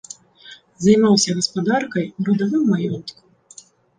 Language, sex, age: Belarusian, female, 19-29